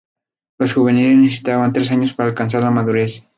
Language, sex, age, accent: Spanish, male, 19-29, México